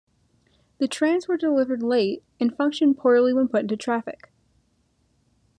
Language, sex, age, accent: English, female, under 19, United States English